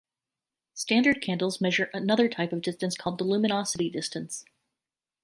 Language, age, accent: English, 30-39, United States English